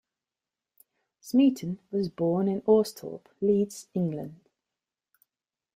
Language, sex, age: English, female, 40-49